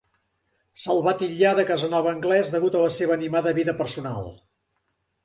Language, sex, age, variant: Catalan, male, 60-69, Central